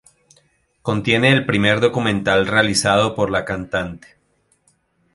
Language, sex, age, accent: Spanish, male, 40-49, Andino-Pacífico: Colombia, Perú, Ecuador, oeste de Bolivia y Venezuela andina